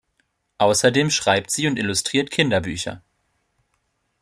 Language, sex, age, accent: German, male, 19-29, Deutschland Deutsch